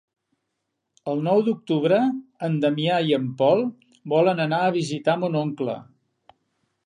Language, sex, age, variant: Catalan, male, 60-69, Central